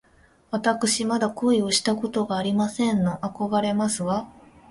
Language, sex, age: Japanese, female, 19-29